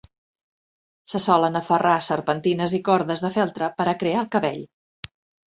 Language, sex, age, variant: Catalan, female, 50-59, Central